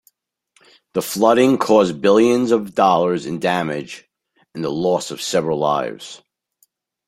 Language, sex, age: English, male, 30-39